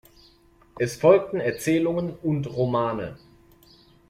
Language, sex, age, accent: German, male, 19-29, Deutschland Deutsch